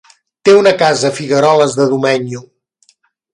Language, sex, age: Catalan, male, 50-59